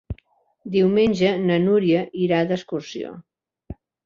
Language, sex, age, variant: Catalan, female, 60-69, Central